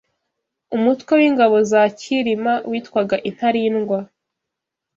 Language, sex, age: Kinyarwanda, female, 19-29